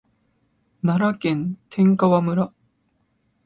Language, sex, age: Japanese, male, 19-29